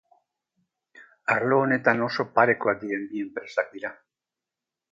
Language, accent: Basque, Mendebalekoa (Araba, Bizkaia, Gipuzkoako mendebaleko herri batzuk)